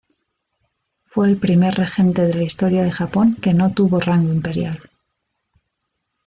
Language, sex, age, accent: Spanish, female, 40-49, España: Norte peninsular (Asturias, Castilla y León, Cantabria, País Vasco, Navarra, Aragón, La Rioja, Guadalajara, Cuenca)